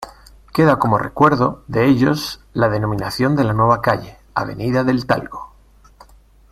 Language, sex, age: Spanish, male, 40-49